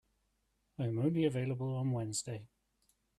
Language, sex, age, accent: English, male, 30-39, Welsh English